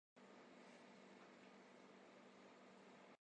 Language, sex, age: Adamawa Fulfulde, female, under 19